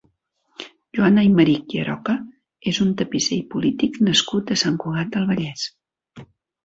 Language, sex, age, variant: Catalan, female, 60-69, Central